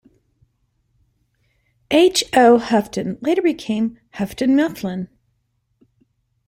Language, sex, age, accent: English, female, 50-59, United States English